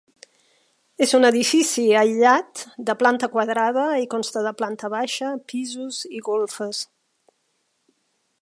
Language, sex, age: Catalan, female, 50-59